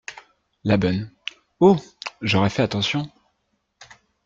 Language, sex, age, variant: French, male, 30-39, Français de métropole